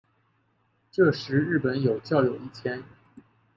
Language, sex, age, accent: Chinese, male, 19-29, 出生地：江苏省